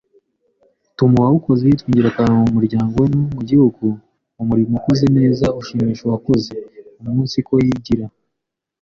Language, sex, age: Kinyarwanda, male, 19-29